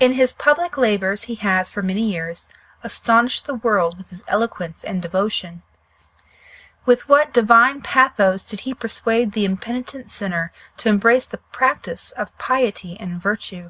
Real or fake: real